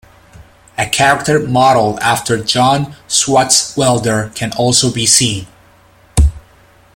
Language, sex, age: English, male, 40-49